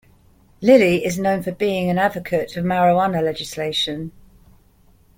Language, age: English, 60-69